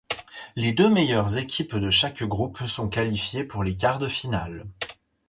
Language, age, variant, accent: French, 19-29, Français d'Europe, Français de Suisse